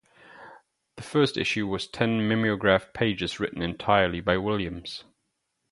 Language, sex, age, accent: English, male, 30-39, New Zealand English